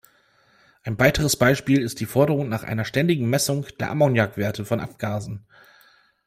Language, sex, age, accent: German, male, 30-39, Deutschland Deutsch